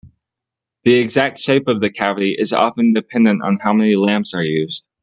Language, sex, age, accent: English, male, 19-29, United States English